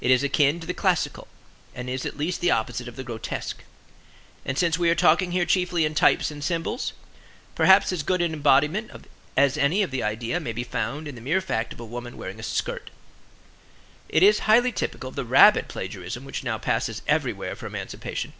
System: none